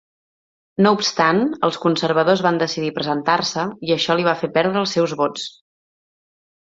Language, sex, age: Catalan, female, 30-39